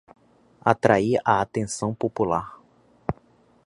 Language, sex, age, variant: Portuguese, male, 19-29, Portuguese (Brasil)